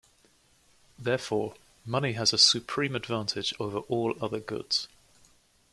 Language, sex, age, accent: English, male, 19-29, England English